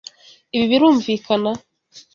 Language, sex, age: Kinyarwanda, female, 19-29